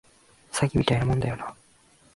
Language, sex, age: Japanese, male, 19-29